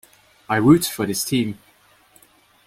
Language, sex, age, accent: English, male, 19-29, England English